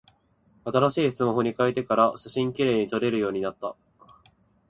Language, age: Japanese, 19-29